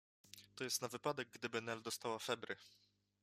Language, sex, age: Polish, male, 19-29